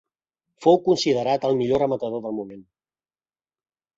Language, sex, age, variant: Catalan, male, 40-49, Central